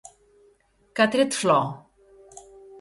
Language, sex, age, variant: Catalan, female, 40-49, Central